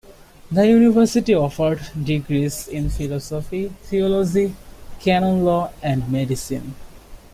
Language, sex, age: English, male, 19-29